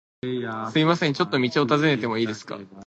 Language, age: Japanese, 19-29